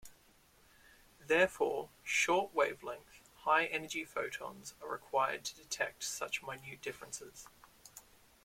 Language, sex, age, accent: English, male, 19-29, Australian English